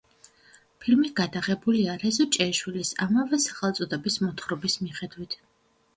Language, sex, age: Georgian, female, 30-39